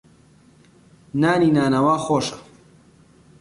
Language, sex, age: Central Kurdish, male, 19-29